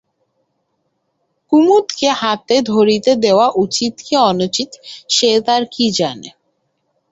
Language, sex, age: Bengali, female, 19-29